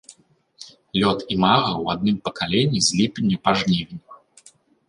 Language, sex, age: Belarusian, male, 30-39